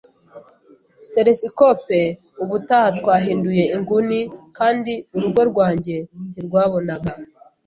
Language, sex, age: Kinyarwanda, female, 19-29